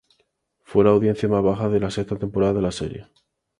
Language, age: Spanish, 19-29